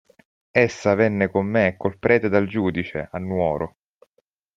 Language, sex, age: Italian, male, 30-39